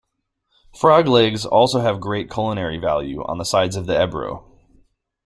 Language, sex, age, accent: English, male, 19-29, United States English